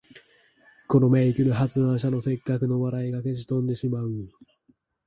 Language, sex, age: Japanese, male, 19-29